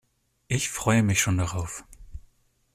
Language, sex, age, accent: German, male, 19-29, Deutschland Deutsch